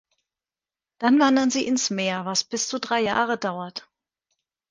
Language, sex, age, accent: German, female, 50-59, Deutschland Deutsch